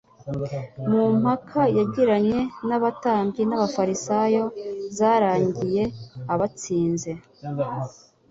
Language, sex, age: Kinyarwanda, male, 30-39